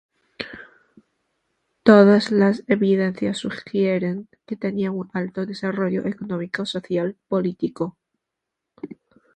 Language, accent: Spanish, España: Centro-Sur peninsular (Madrid, Toledo, Castilla-La Mancha); México